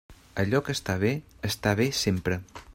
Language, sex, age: Catalan, male, 30-39